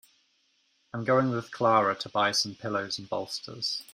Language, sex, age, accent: English, male, 30-39, England English